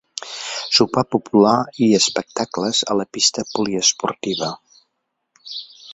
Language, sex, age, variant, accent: Catalan, male, 60-69, Central, central